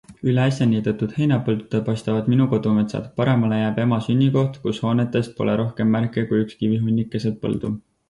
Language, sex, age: Estonian, male, 19-29